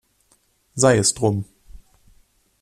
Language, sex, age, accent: German, male, 19-29, Deutschland Deutsch